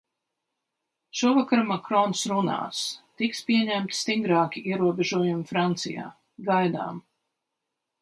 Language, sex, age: Latvian, female, 60-69